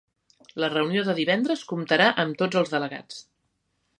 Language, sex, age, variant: Catalan, female, 40-49, Central